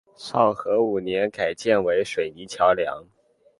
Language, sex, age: Chinese, male, under 19